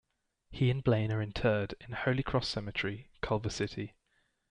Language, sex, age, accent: English, male, 19-29, England English